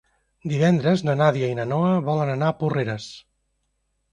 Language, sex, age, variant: Catalan, male, 50-59, Central